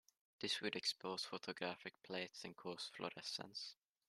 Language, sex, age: English, male, under 19